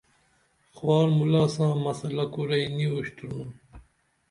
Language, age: Dameli, 40-49